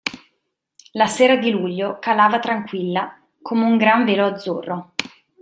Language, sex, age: Italian, female, 30-39